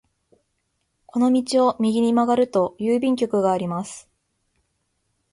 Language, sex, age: Japanese, female, 19-29